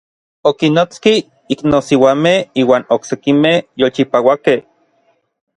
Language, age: Orizaba Nahuatl, 30-39